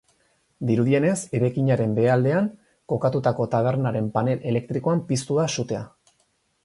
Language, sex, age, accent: Basque, male, 19-29, Erdialdekoa edo Nafarra (Gipuzkoa, Nafarroa)